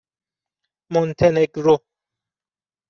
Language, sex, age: Persian, male, 30-39